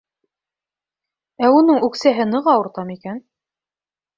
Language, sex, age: Bashkir, female, 19-29